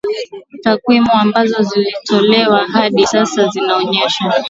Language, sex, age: Swahili, female, 19-29